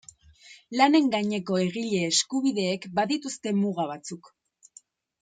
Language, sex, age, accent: Basque, female, 19-29, Erdialdekoa edo Nafarra (Gipuzkoa, Nafarroa)